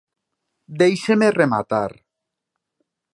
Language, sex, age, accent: Galician, male, 30-39, Normativo (estándar)